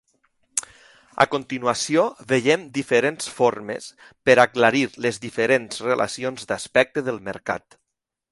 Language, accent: Catalan, valencià